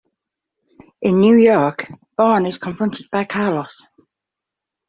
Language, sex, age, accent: English, female, 40-49, England English